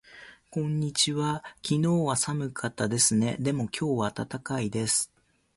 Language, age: Japanese, 50-59